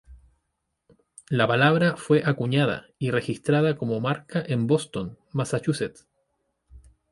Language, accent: Spanish, Chileno: Chile, Cuyo